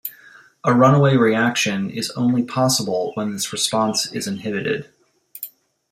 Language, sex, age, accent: English, male, 40-49, United States English